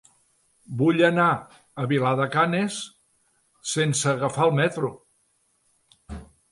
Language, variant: Catalan, Central